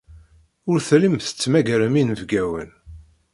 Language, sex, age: Kabyle, male, 50-59